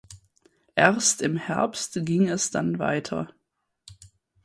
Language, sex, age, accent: German, female, 19-29, Deutschland Deutsch